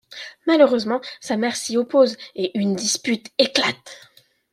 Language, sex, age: French, female, 30-39